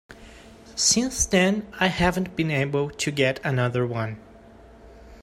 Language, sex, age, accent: English, male, 19-29, United States English